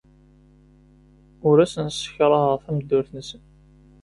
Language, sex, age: Kabyle, male, 19-29